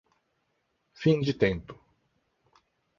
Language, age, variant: Portuguese, 50-59, Portuguese (Brasil)